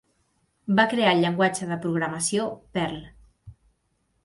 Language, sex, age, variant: Catalan, female, 19-29, Central